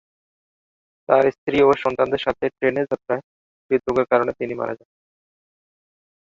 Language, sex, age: Bengali, male, 19-29